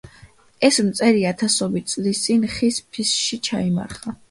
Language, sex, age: Georgian, female, under 19